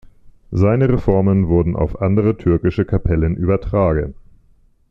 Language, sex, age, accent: German, male, 40-49, Deutschland Deutsch